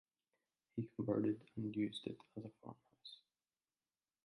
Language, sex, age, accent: English, male, 30-39, Irish English